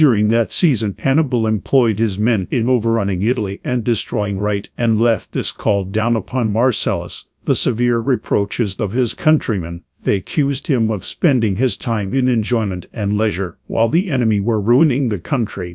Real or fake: fake